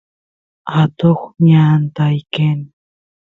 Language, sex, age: Santiago del Estero Quichua, female, 19-29